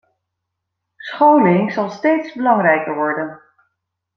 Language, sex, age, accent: Dutch, female, 40-49, Nederlands Nederlands